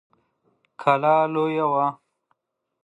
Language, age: Pashto, 30-39